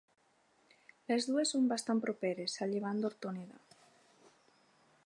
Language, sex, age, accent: Catalan, female, 30-39, valencià